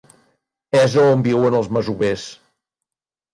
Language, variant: Catalan, Nord-Occidental